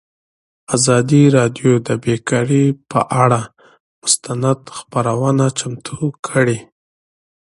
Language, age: Pashto, 30-39